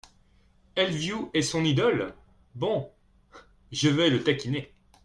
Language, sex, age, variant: French, male, 30-39, Français de métropole